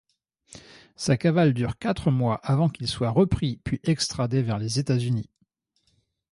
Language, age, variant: French, 50-59, Français de métropole